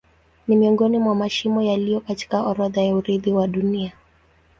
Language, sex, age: Swahili, female, 19-29